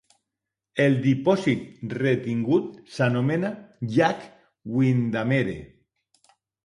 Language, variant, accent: Catalan, Alacantí, aprenent (recent, des del castellà)